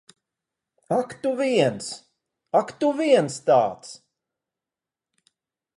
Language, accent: Latvian, Rigas